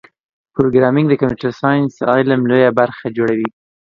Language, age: Pashto, 19-29